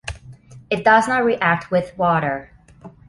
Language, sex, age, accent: English, female, 19-29, United States English